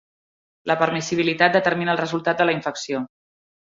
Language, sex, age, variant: Catalan, female, 40-49, Central